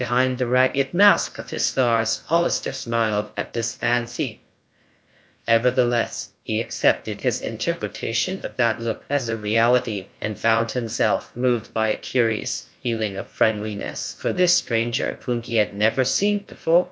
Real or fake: fake